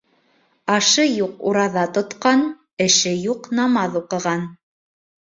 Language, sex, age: Bashkir, female, 19-29